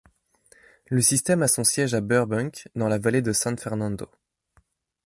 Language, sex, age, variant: French, male, 30-39, Français de métropole